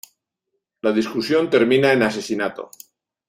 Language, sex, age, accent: Spanish, male, 40-49, España: Norte peninsular (Asturias, Castilla y León, Cantabria, País Vasco, Navarra, Aragón, La Rioja, Guadalajara, Cuenca)